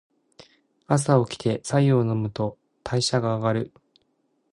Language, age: Japanese, 19-29